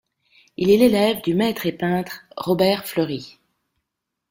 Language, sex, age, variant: French, female, 50-59, Français de métropole